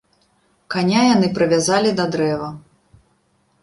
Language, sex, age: Belarusian, female, 19-29